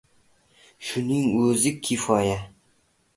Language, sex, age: Uzbek, male, under 19